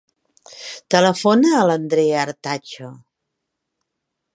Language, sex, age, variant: Catalan, female, 50-59, Central